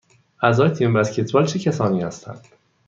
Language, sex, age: Persian, male, 30-39